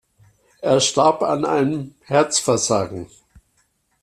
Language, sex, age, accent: German, male, 60-69, Deutschland Deutsch